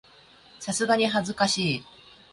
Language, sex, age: Japanese, female, 40-49